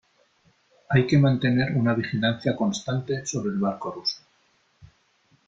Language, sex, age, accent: Spanish, male, 30-39, España: Norte peninsular (Asturias, Castilla y León, Cantabria, País Vasco, Navarra, Aragón, La Rioja, Guadalajara, Cuenca)